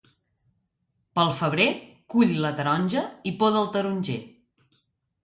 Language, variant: Catalan, Central